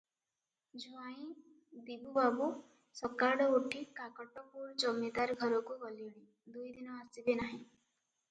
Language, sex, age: Odia, female, 19-29